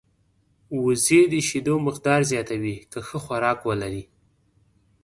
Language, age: Pashto, 19-29